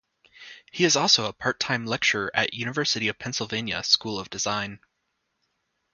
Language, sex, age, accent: English, male, under 19, United States English